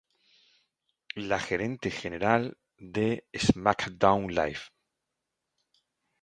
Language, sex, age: Spanish, male, 50-59